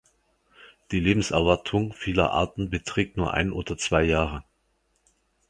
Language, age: German, 40-49